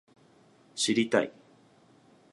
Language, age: Japanese, 40-49